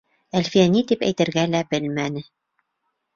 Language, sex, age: Bashkir, female, 30-39